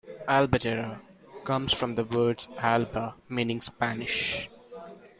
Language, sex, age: English, male, 19-29